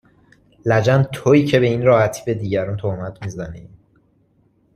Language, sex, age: Persian, male, 19-29